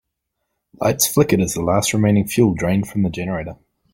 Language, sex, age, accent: English, male, 19-29, New Zealand English